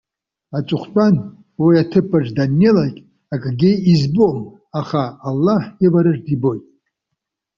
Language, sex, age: Abkhazian, male, 70-79